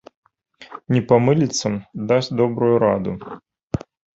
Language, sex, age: Belarusian, male, 30-39